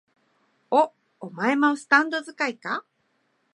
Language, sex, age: Japanese, female, 50-59